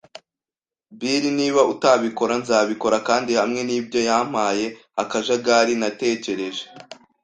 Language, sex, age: Kinyarwanda, male, 19-29